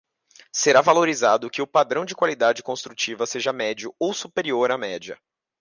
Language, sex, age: Portuguese, male, 19-29